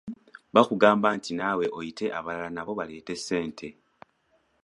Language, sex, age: Ganda, male, 19-29